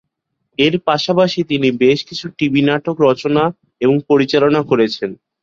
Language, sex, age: Bengali, male, under 19